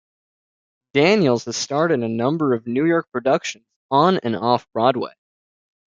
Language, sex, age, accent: English, male, under 19, Canadian English